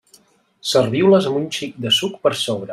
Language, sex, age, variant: Catalan, male, 40-49, Central